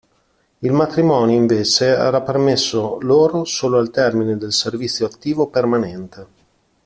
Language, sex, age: Italian, male, 40-49